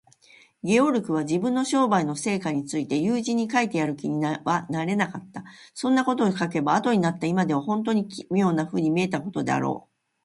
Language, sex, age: Japanese, female, 60-69